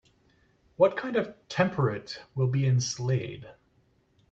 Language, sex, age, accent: English, male, 40-49, United States English